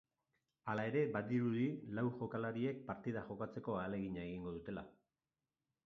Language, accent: Basque, Mendebalekoa (Araba, Bizkaia, Gipuzkoako mendebaleko herri batzuk)